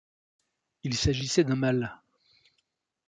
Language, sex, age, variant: French, male, 60-69, Français de métropole